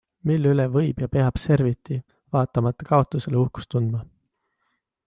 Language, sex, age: Estonian, male, 19-29